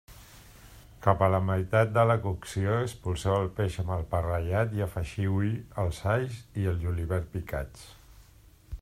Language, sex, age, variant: Catalan, male, 50-59, Central